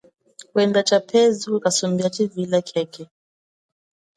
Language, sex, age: Chokwe, female, 40-49